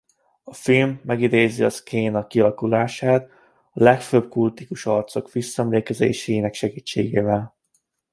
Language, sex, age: Hungarian, male, 19-29